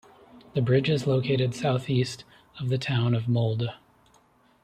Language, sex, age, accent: English, male, 30-39, United States English